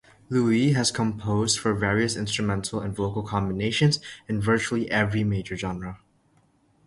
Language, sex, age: English, male, under 19